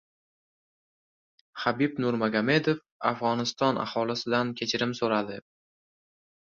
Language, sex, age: Uzbek, male, under 19